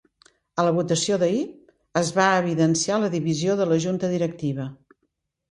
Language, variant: Catalan, Central